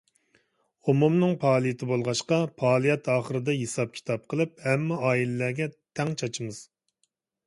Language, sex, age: Uyghur, male, 40-49